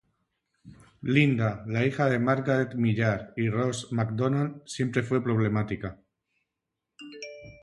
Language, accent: Spanish, España: Centro-Sur peninsular (Madrid, Toledo, Castilla-La Mancha)